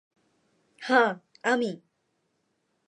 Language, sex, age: Bengali, female, 19-29